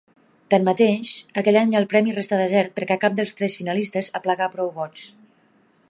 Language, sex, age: Catalan, female, 40-49